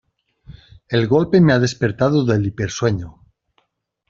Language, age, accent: Spanish, 40-49, España: Norte peninsular (Asturias, Castilla y León, Cantabria, País Vasco, Navarra, Aragón, La Rioja, Guadalajara, Cuenca)